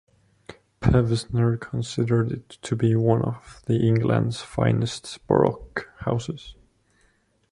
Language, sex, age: English, male, 19-29